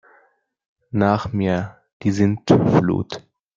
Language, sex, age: German, male, under 19